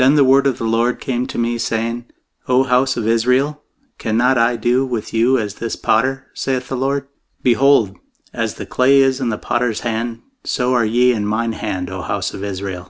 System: none